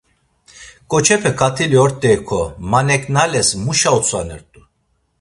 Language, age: Laz, 40-49